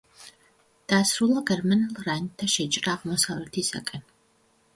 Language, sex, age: Georgian, female, 30-39